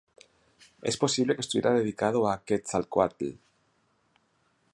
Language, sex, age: Spanish, male, 50-59